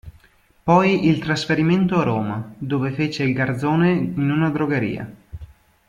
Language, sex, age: Italian, male, 19-29